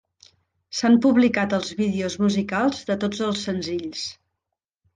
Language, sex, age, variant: Catalan, female, 40-49, Central